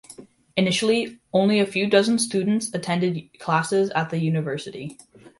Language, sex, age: English, male, under 19